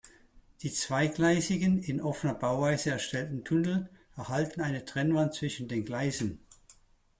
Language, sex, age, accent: German, male, 70-79, Schweizerdeutsch